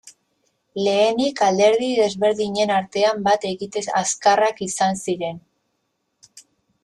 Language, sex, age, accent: Basque, female, 30-39, Mendebalekoa (Araba, Bizkaia, Gipuzkoako mendebaleko herri batzuk)